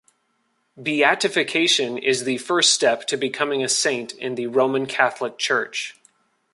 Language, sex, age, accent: English, male, 30-39, United States English